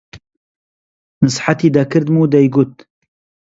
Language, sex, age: Central Kurdish, male, 19-29